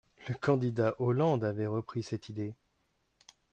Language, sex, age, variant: French, male, 40-49, Français de métropole